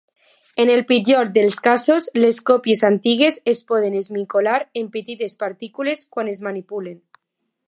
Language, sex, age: Catalan, female, under 19